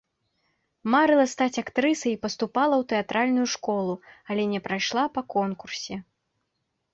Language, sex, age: Belarusian, female, 19-29